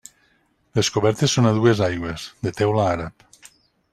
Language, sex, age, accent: Catalan, male, 50-59, valencià